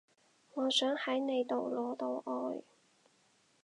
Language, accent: Cantonese, 广州音